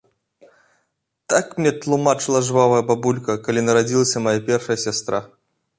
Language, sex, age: Belarusian, male, 30-39